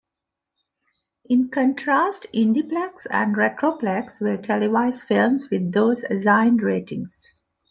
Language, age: English, 50-59